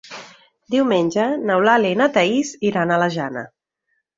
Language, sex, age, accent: Catalan, female, 40-49, Oriental